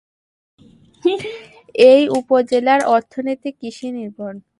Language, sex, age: Bengali, female, 19-29